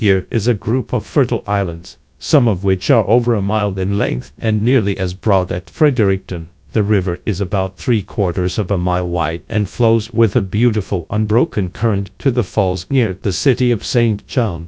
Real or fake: fake